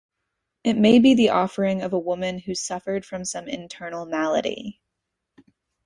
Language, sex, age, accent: English, female, 19-29, United States English